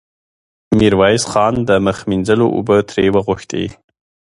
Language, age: Pashto, 30-39